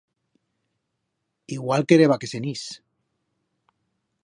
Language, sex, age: Aragonese, male, 40-49